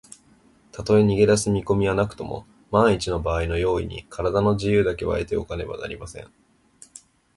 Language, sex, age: Japanese, male, under 19